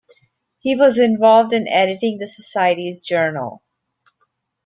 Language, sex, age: English, female, 50-59